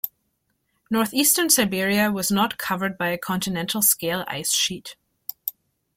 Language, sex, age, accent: English, female, 19-29, United States English